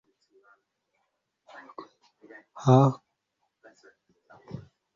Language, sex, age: Kinyarwanda, male, 19-29